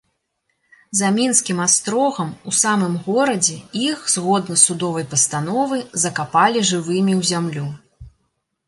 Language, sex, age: Belarusian, female, 30-39